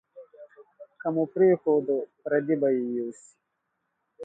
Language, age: Pashto, 30-39